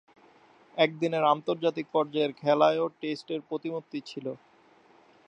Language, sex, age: Bengali, male, 19-29